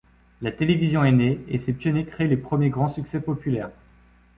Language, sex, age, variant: French, male, 40-49, Français de métropole